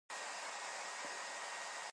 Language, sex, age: Min Nan Chinese, female, 19-29